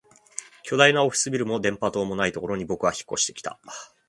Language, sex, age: Japanese, male, 30-39